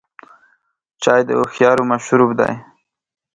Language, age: Pashto, 19-29